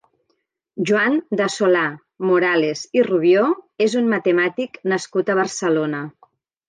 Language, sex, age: Catalan, female, 50-59